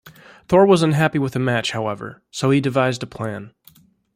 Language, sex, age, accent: English, male, 30-39, United States English